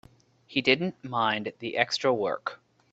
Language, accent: English, United States English